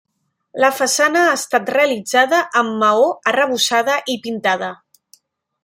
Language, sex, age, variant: Catalan, female, 30-39, Central